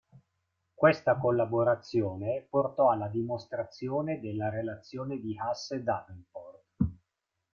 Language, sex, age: Italian, male, 50-59